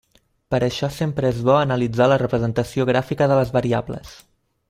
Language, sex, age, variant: Catalan, male, 19-29, Central